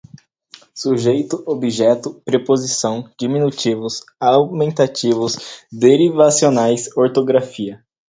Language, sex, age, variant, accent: Portuguese, male, under 19, Portuguese (Brasil), Paulista